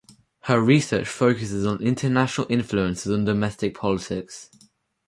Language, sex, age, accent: English, male, under 19, England English